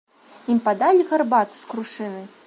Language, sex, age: Belarusian, female, 19-29